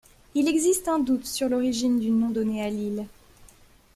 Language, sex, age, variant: French, female, 19-29, Français de métropole